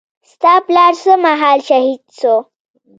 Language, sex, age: Pashto, female, under 19